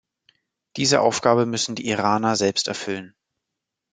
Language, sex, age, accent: German, male, 19-29, Deutschland Deutsch